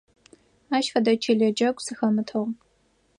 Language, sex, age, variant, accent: Adyghe, female, 19-29, Адыгабзэ (Кирил, пстэумэ зэдыряе), Бжъэдыгъу (Bjeduğ)